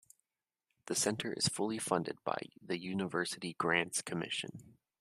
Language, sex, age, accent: English, male, 19-29, United States English